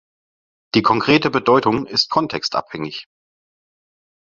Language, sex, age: German, male, 30-39